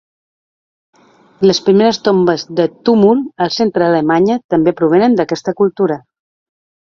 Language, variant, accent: Catalan, Balear, balear